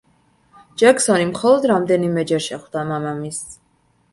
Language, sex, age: Georgian, female, 19-29